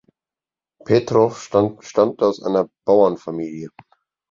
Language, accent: German, Deutschland Deutsch